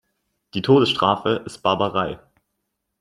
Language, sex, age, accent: German, male, 19-29, Deutschland Deutsch